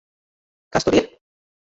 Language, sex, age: Latvian, female, 40-49